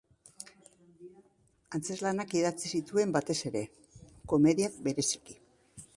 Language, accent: Basque, Mendebalekoa (Araba, Bizkaia, Gipuzkoako mendebaleko herri batzuk)